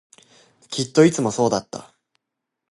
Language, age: Japanese, 19-29